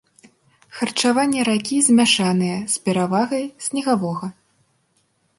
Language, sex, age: Belarusian, female, 19-29